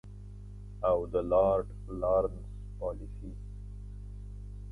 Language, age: Pashto, 40-49